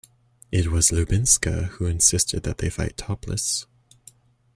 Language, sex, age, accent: English, male, 30-39, United States English